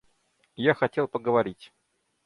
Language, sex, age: Russian, male, 30-39